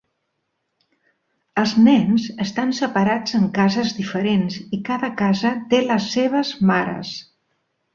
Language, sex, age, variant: Catalan, female, 50-59, Central